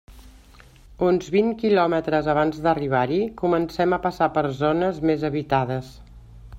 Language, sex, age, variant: Catalan, female, 60-69, Central